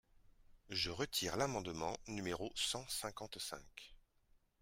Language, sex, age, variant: French, male, 40-49, Français de métropole